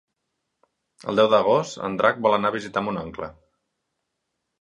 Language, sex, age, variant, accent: Catalan, male, 40-49, Nord-Occidental, Ebrenc